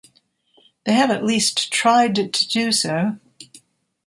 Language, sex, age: English, female, 60-69